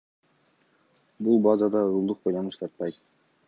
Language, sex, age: Kyrgyz, male, 19-29